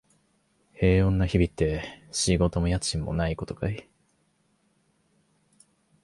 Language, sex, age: Japanese, male, 19-29